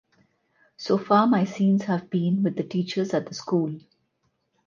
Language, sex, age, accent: English, female, 40-49, India and South Asia (India, Pakistan, Sri Lanka)